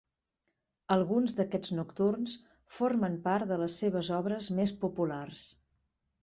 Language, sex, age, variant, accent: Catalan, female, 50-59, Central, central